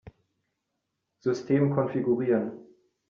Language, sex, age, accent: German, male, 30-39, Deutschland Deutsch